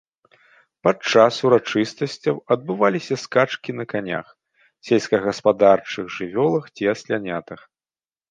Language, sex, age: Belarusian, male, 40-49